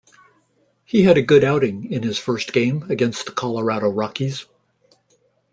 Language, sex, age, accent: English, male, 60-69, United States English